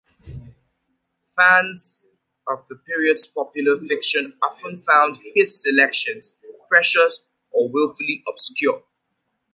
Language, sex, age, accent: English, male, 30-39, United States English